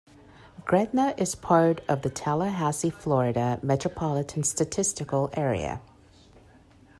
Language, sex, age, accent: English, female, 40-49, United States English